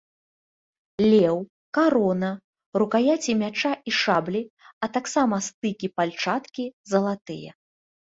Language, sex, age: Belarusian, female, 19-29